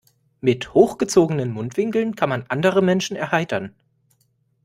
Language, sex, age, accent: German, male, 19-29, Deutschland Deutsch